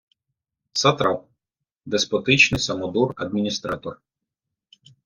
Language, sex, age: Ukrainian, male, 30-39